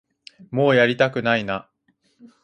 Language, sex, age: Japanese, male, under 19